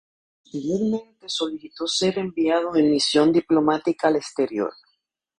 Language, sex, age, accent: Spanish, female, 50-59, Caribe: Cuba, Venezuela, Puerto Rico, República Dominicana, Panamá, Colombia caribeña, México caribeño, Costa del golfo de México